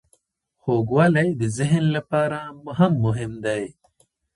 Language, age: Pashto, 30-39